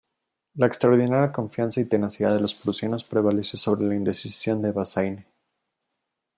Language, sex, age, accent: Spanish, female, 60-69, México